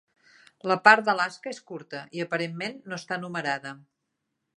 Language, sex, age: Catalan, female, 50-59